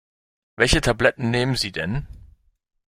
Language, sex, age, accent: German, male, 19-29, Deutschland Deutsch